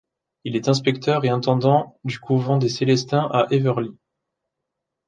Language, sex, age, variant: French, male, 19-29, Français de métropole